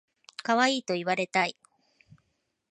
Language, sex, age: Japanese, female, 50-59